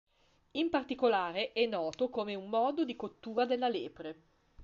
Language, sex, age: Italian, female, 50-59